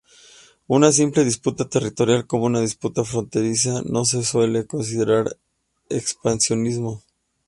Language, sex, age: Spanish, male, 30-39